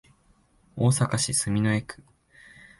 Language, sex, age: Japanese, male, 19-29